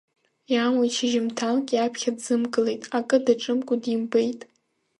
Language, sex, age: Abkhazian, female, under 19